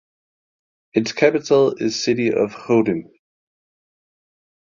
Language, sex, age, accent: English, male, 19-29, United States English